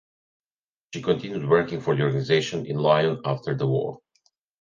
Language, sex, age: English, male, 50-59